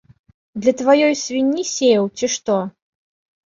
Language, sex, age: Belarusian, female, 19-29